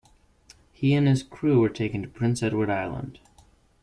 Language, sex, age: English, male, under 19